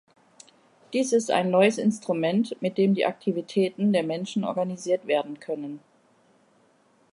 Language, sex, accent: German, female, Deutschland Deutsch